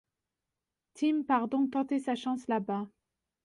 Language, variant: French, Français de métropole